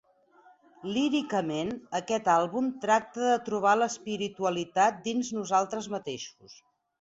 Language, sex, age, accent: Catalan, female, 40-49, gironí